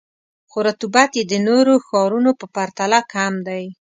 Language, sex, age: Pashto, female, 19-29